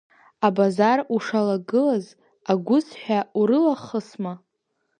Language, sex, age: Abkhazian, female, under 19